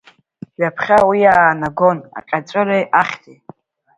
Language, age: Abkhazian, under 19